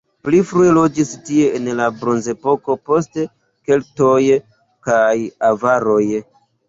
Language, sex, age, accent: Esperanto, male, 30-39, Internacia